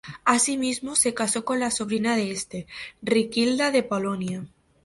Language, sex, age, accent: Spanish, female, 19-29, España: Centro-Sur peninsular (Madrid, Toledo, Castilla-La Mancha)